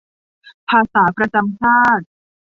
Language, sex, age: Thai, female, 19-29